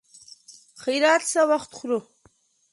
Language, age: Pashto, 19-29